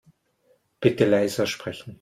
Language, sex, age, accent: German, male, 50-59, Österreichisches Deutsch